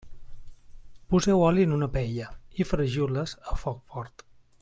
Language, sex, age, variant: Catalan, male, 40-49, Central